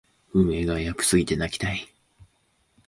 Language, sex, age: Japanese, male, 19-29